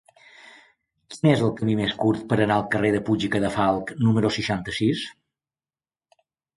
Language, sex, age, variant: Catalan, male, 60-69, Balear